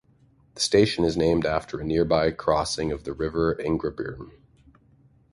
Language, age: English, 40-49